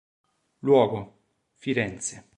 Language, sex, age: Italian, male, 40-49